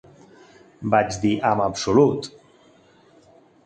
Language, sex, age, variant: Catalan, male, 40-49, Central